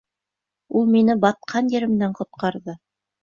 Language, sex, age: Bashkir, female, 40-49